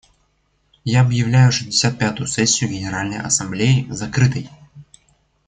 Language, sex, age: Russian, male, under 19